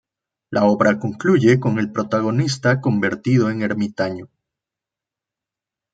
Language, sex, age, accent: Spanish, male, 30-39, México